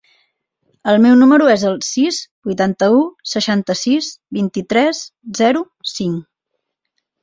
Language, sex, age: Catalan, female, 40-49